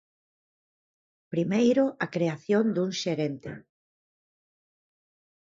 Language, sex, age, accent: Galician, female, 50-59, Normativo (estándar)